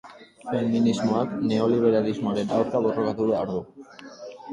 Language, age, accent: Basque, under 19, Mendebalekoa (Araba, Bizkaia, Gipuzkoako mendebaleko herri batzuk)